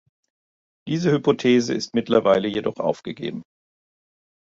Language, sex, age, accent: German, male, 40-49, Deutschland Deutsch